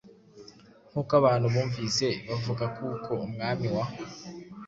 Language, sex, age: Kinyarwanda, male, 19-29